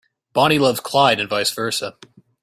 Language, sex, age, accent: English, male, 19-29, United States English